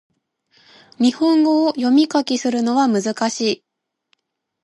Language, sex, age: Japanese, female, 19-29